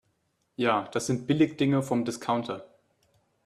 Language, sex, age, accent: German, male, 19-29, Deutschland Deutsch